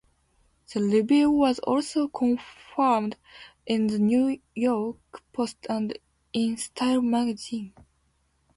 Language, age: English, 19-29